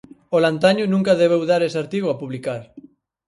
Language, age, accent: Galician, 19-29, Atlántico (seseo e gheada)